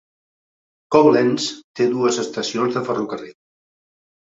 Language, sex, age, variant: Catalan, male, 50-59, Central